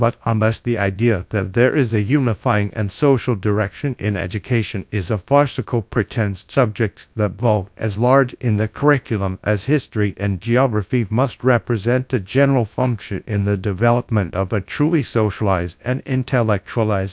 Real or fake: fake